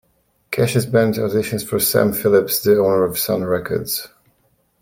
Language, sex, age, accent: English, male, 30-39, England English